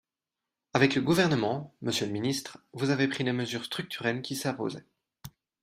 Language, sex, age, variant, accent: French, male, 19-29, Français d'Europe, Français de Belgique